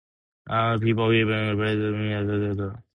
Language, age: English, 19-29